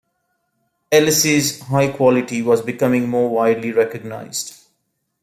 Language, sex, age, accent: English, male, 30-39, England English